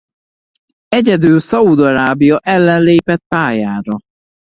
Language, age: Hungarian, 19-29